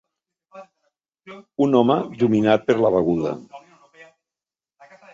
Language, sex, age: Catalan, male, 60-69